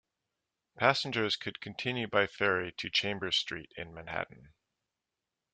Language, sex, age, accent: English, male, 40-49, Canadian English